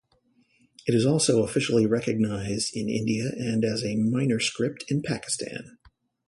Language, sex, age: English, male, 40-49